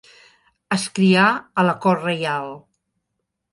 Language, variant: Catalan, Central